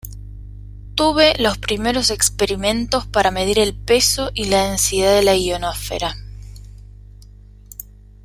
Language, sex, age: Spanish, female, 19-29